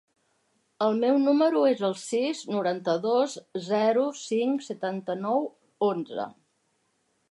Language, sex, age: Catalan, female, 60-69